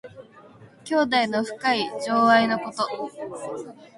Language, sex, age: Japanese, female, 19-29